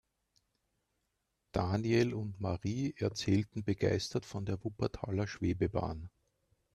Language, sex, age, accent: German, male, 40-49, Österreichisches Deutsch